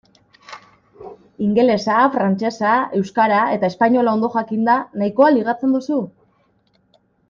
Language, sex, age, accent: Basque, female, 30-39, Mendebalekoa (Araba, Bizkaia, Gipuzkoako mendebaleko herri batzuk)